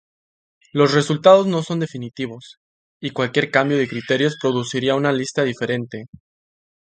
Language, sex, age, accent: Spanish, male, 19-29, México